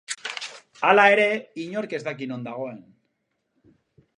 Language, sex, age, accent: Basque, male, 30-39, Mendebalekoa (Araba, Bizkaia, Gipuzkoako mendebaleko herri batzuk)